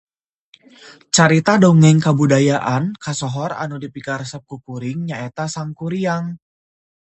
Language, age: Sundanese, 19-29